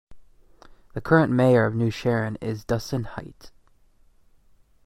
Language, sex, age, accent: English, male, 19-29, United States English